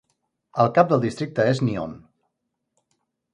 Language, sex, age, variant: Catalan, male, 40-49, Central